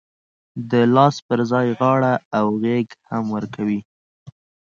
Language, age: Pashto, 19-29